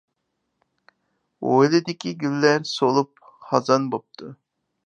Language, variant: Uyghur, ئۇيغۇر تىلى